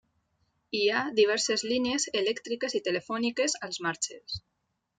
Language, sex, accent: Catalan, female, valencià